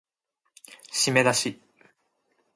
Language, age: Japanese, 19-29